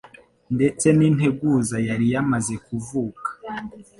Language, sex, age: Kinyarwanda, male, 19-29